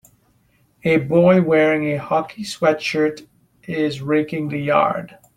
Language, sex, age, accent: English, male, 40-49, Canadian English